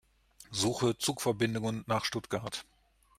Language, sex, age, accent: German, male, 40-49, Deutschland Deutsch